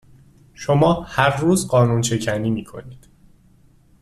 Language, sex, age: Persian, male, 19-29